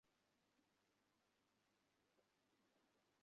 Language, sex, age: Bengali, male, 19-29